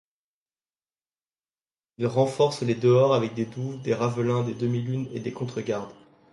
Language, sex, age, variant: French, male, 19-29, Français de métropole